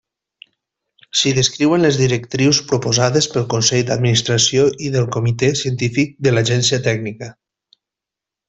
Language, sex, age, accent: Catalan, male, 30-39, valencià